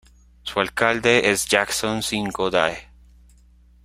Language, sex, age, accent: Spanish, male, 19-29, Andino-Pacífico: Colombia, Perú, Ecuador, oeste de Bolivia y Venezuela andina